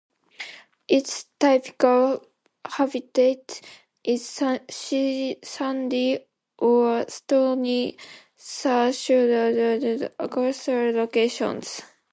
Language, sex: English, female